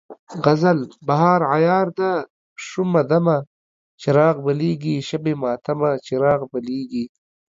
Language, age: Pashto, 19-29